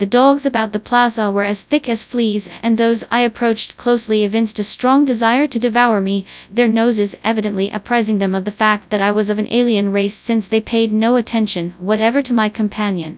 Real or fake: fake